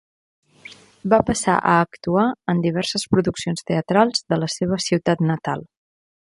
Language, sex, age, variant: Catalan, female, 30-39, Central